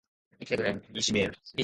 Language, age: Japanese, 19-29